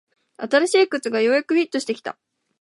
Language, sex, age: Japanese, female, 19-29